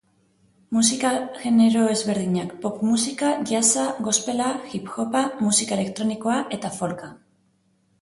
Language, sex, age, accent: Basque, female, 30-39, Mendebalekoa (Araba, Bizkaia, Gipuzkoako mendebaleko herri batzuk)